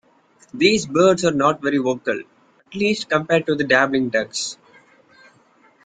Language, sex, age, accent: English, male, 19-29, India and South Asia (India, Pakistan, Sri Lanka)